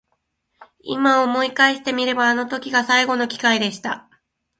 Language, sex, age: Japanese, female, 19-29